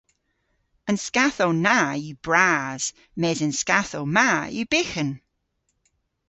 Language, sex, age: Cornish, female, 40-49